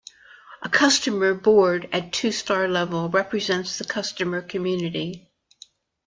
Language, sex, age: English, female, 70-79